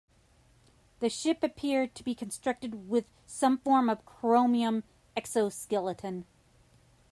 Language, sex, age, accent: English, female, 30-39, United States English